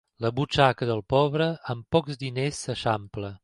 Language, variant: Catalan, Septentrional